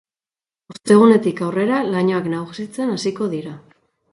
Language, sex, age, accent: Basque, female, 19-29, Mendebalekoa (Araba, Bizkaia, Gipuzkoako mendebaleko herri batzuk)